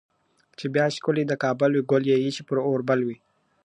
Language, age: Pashto, 19-29